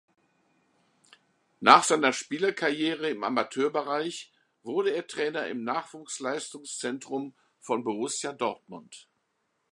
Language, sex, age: German, male, 60-69